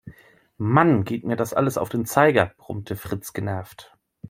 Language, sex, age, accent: German, male, 30-39, Deutschland Deutsch